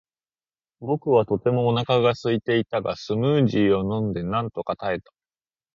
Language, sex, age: Japanese, male, under 19